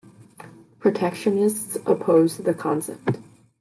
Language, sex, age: English, female, under 19